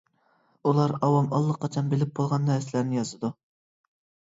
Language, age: Uyghur, 19-29